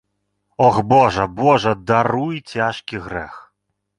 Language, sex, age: Belarusian, male, 19-29